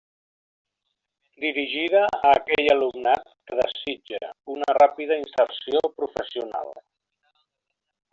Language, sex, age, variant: Catalan, male, 50-59, Nord-Occidental